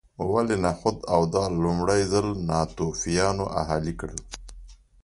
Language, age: Pashto, 40-49